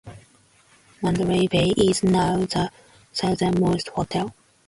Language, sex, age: English, female, 19-29